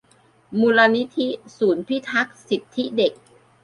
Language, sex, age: Thai, female, 40-49